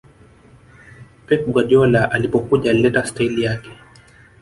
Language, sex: Swahili, male